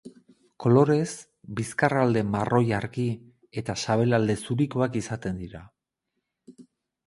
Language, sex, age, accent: Basque, male, 40-49, Erdialdekoa edo Nafarra (Gipuzkoa, Nafarroa)